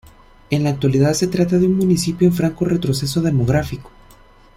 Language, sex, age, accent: Spanish, male, 19-29, América central